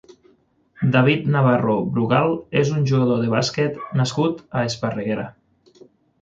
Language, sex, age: Catalan, male, 30-39